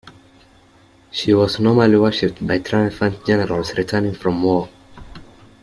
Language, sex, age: English, male, under 19